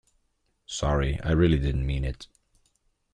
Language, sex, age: English, male, 19-29